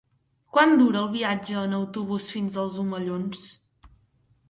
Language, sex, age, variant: Catalan, female, under 19, Central